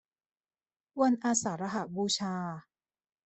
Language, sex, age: Thai, female, 30-39